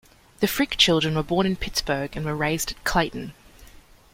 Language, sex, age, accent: English, female, 19-29, Australian English